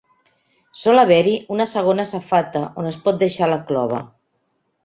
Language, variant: Catalan, Central